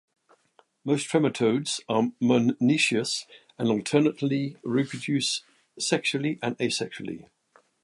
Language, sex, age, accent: English, male, 60-69, England English